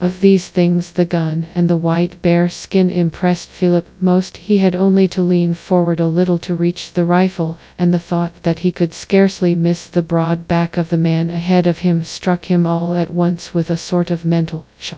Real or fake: fake